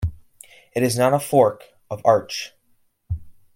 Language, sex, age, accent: English, male, under 19, United States English